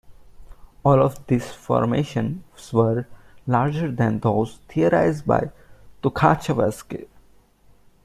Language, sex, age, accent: English, male, 19-29, India and South Asia (India, Pakistan, Sri Lanka)